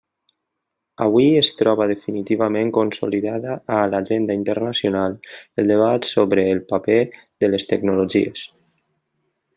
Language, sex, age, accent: Catalan, male, 19-29, valencià